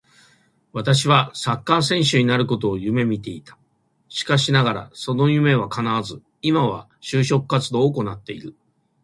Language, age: Japanese, 60-69